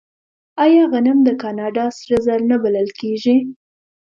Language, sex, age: Pashto, female, under 19